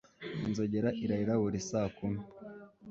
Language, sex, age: Kinyarwanda, male, 19-29